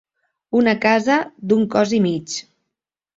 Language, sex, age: Catalan, female, 40-49